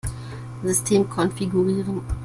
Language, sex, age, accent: German, female, 19-29, Deutschland Deutsch